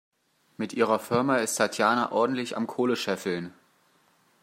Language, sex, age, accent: German, male, 30-39, Deutschland Deutsch